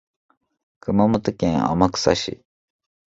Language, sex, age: Japanese, male, 19-29